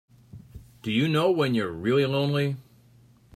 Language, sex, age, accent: English, male, 60-69, United States English